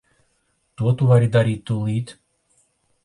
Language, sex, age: Latvian, male, 40-49